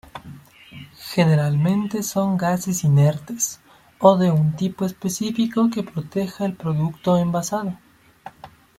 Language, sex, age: Spanish, male, 19-29